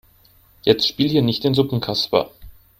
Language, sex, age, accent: German, male, under 19, Deutschland Deutsch